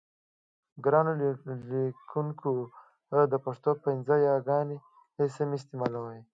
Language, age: Pashto, under 19